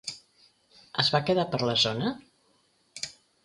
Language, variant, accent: Catalan, Tortosí, nord-occidental